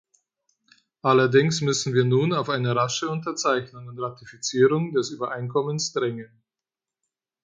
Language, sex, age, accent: German, male, 30-39, Deutschland Deutsch